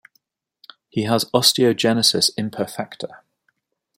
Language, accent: English, England English